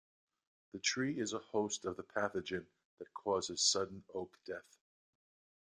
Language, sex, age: English, male, 60-69